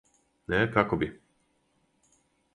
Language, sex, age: Serbian, male, 50-59